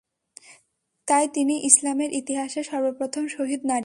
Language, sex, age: Bengali, female, 19-29